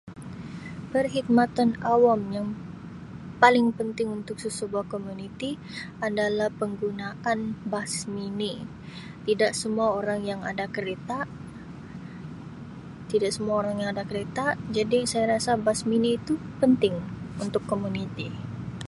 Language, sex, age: Sabah Malay, female, 19-29